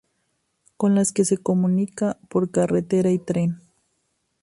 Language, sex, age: Spanish, female, 30-39